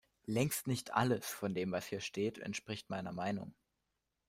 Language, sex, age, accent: German, male, under 19, Deutschland Deutsch